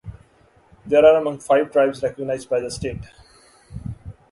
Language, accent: English, India and South Asia (India, Pakistan, Sri Lanka)